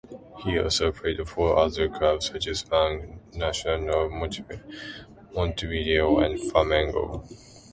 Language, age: English, under 19